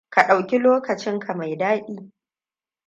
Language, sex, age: Hausa, female, 30-39